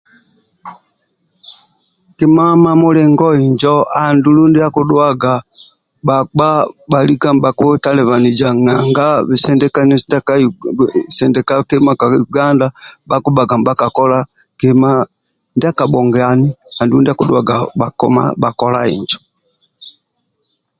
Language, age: Amba (Uganda), 50-59